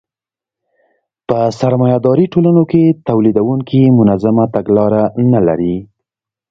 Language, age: Pashto, 19-29